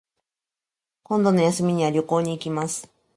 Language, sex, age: Japanese, female, 40-49